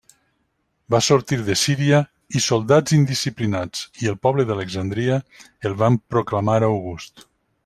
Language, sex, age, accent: Catalan, male, 50-59, valencià